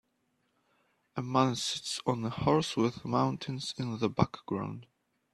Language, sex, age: English, male, under 19